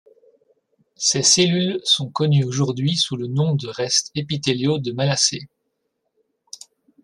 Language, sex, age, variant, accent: French, male, 30-39, Français d'Europe, Français de Belgique